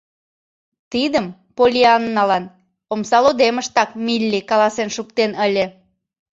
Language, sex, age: Mari, female, 30-39